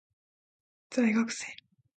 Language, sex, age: Japanese, female, 19-29